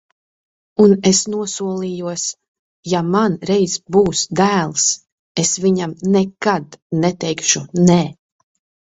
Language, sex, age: Latvian, female, 30-39